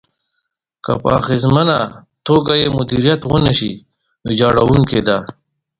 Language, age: Pashto, 30-39